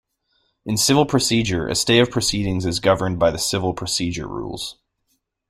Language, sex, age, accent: English, male, 19-29, United States English